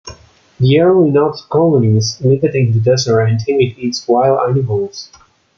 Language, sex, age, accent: English, male, 19-29, United States English